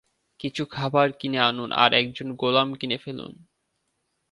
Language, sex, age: Bengali, male, 19-29